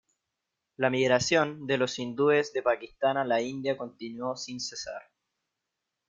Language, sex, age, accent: Spanish, male, 19-29, Chileno: Chile, Cuyo